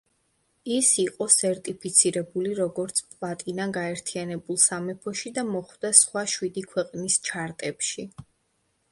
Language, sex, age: Georgian, female, 19-29